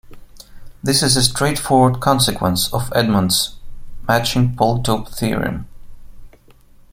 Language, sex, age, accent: English, male, 19-29, United States English